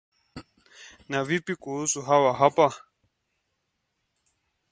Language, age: English, 19-29